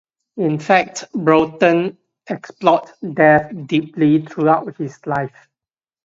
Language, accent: English, Singaporean English